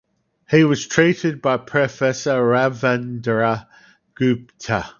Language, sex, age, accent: English, male, 50-59, Australian English